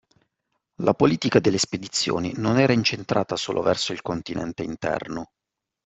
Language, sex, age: Italian, male, 30-39